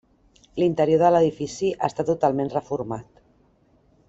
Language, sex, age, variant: Catalan, female, 50-59, Central